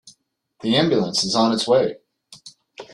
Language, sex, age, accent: English, male, 40-49, United States English